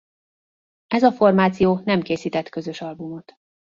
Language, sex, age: Hungarian, female, 40-49